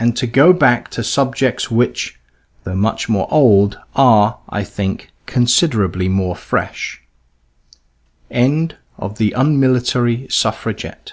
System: none